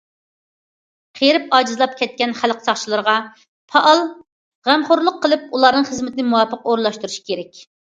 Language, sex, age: Uyghur, female, 40-49